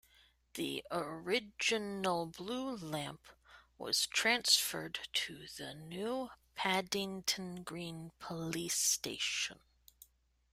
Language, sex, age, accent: English, female, 30-39, United States English